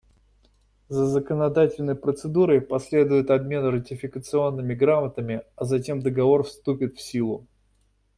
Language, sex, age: Russian, male, 30-39